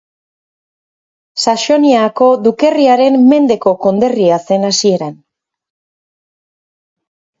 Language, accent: Basque, Erdialdekoa edo Nafarra (Gipuzkoa, Nafarroa)